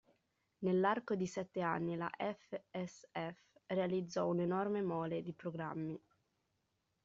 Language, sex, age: Italian, female, 19-29